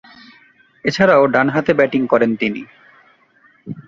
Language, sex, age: Bengali, male, 19-29